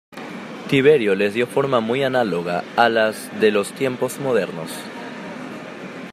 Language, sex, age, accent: Spanish, male, 19-29, Andino-Pacífico: Colombia, Perú, Ecuador, oeste de Bolivia y Venezuela andina